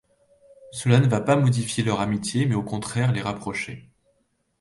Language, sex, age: French, male, 30-39